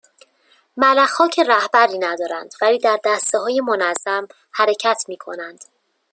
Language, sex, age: Persian, female, 30-39